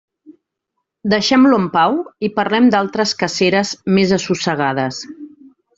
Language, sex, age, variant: Catalan, female, 40-49, Central